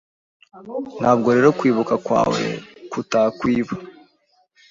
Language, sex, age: Kinyarwanda, male, 19-29